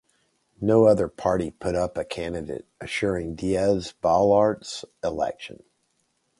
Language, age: English, 50-59